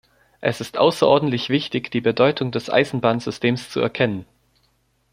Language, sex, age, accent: German, male, under 19, Deutschland Deutsch